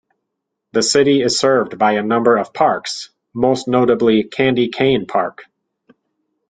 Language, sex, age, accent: English, male, 30-39, United States English